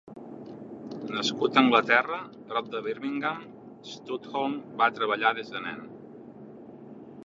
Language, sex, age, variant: Catalan, male, 30-39, Central